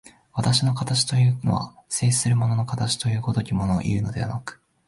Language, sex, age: Japanese, male, 19-29